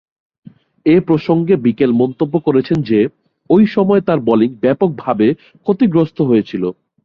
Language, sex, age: Bengali, male, 19-29